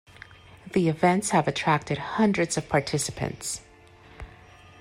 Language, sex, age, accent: English, female, 40-49, United States English